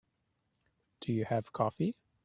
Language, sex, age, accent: English, male, 30-39, New Zealand English